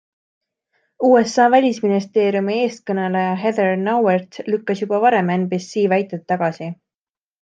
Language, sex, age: Estonian, female, 19-29